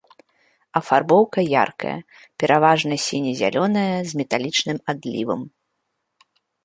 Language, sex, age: Belarusian, female, 30-39